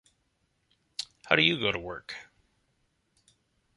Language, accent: English, United States English